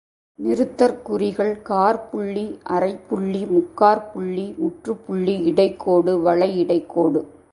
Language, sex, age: Tamil, female, 40-49